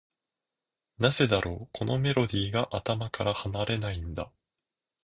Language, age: Japanese, under 19